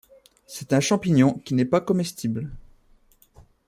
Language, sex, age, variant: French, male, under 19, Français de métropole